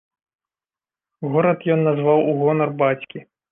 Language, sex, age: Belarusian, male, 30-39